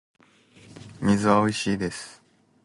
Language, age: Japanese, 19-29